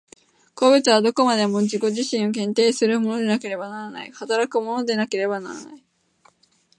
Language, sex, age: Japanese, female, 19-29